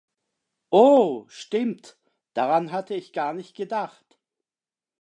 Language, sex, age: German, male, 50-59